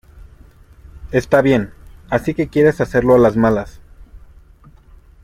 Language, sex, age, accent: Spanish, male, 19-29, México